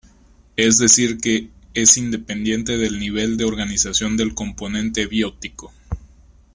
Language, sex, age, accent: Spanish, male, 19-29, México